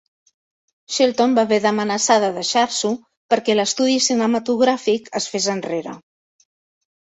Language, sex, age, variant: Catalan, female, 50-59, Central